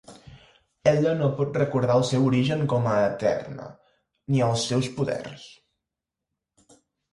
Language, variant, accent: Catalan, Central, Empordanès